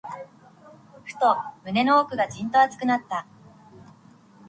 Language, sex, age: Japanese, female, 19-29